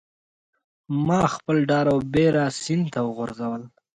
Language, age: Pashto, 19-29